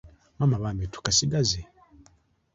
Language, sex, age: Ganda, male, 19-29